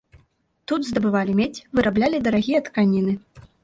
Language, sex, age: Belarusian, female, 19-29